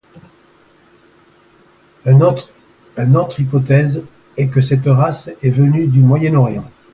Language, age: French, 70-79